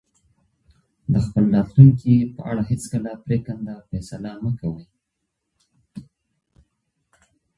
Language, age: Pashto, 30-39